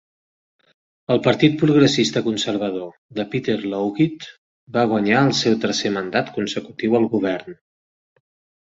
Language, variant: Catalan, Central